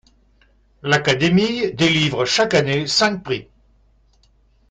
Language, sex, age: French, male, 60-69